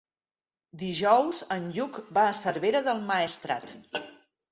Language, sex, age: Catalan, female, 40-49